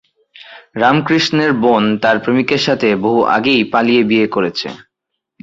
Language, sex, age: Bengali, male, 19-29